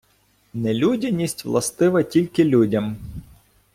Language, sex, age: Ukrainian, male, 40-49